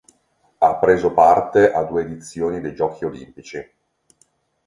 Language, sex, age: Italian, male, 30-39